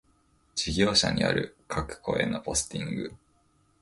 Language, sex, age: Japanese, male, 19-29